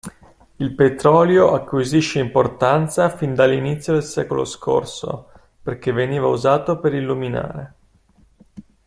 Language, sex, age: Italian, male, 30-39